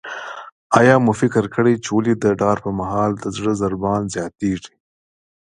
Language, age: Pashto, 30-39